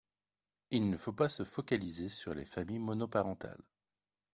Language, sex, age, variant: French, male, 30-39, Français de métropole